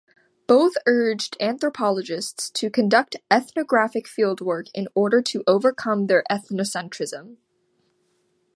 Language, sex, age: English, female, 19-29